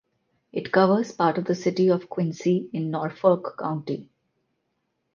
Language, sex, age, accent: English, female, 40-49, India and South Asia (India, Pakistan, Sri Lanka)